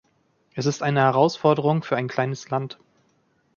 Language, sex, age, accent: German, male, 30-39, Deutschland Deutsch